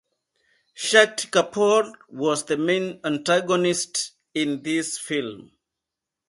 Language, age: English, 50-59